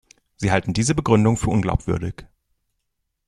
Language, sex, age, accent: German, male, 19-29, Deutschland Deutsch